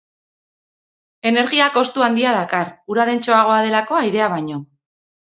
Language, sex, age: Basque, female, 30-39